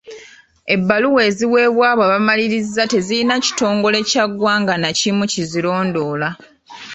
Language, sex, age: Ganda, female, 30-39